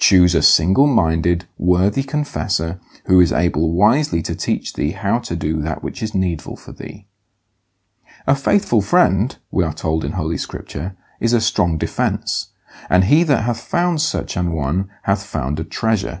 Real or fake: real